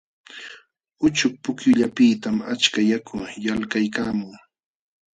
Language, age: Jauja Wanca Quechua, 40-49